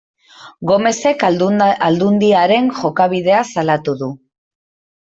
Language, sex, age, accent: Basque, female, 30-39, Mendebalekoa (Araba, Bizkaia, Gipuzkoako mendebaleko herri batzuk)